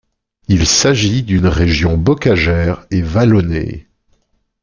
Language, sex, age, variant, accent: French, male, 30-39, Français d'Europe, Français de Suisse